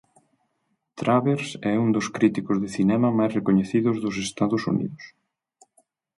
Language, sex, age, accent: Galician, male, 30-39, Normativo (estándar)